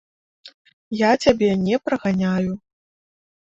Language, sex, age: Belarusian, female, 30-39